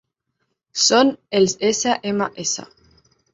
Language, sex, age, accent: Catalan, female, 19-29, Lleidatà